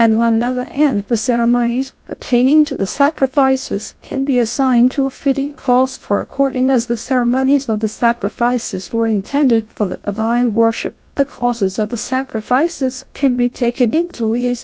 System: TTS, GlowTTS